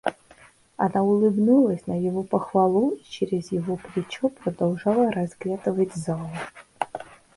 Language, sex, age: Russian, female, 19-29